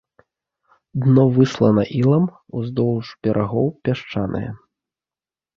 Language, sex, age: Belarusian, male, 40-49